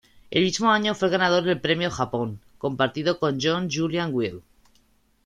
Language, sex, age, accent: Spanish, male, 30-39, España: Centro-Sur peninsular (Madrid, Toledo, Castilla-La Mancha)